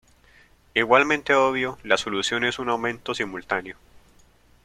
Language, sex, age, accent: Spanish, male, 19-29, Andino-Pacífico: Colombia, Perú, Ecuador, oeste de Bolivia y Venezuela andina